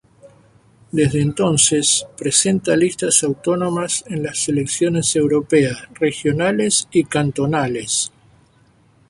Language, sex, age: Spanish, male, 70-79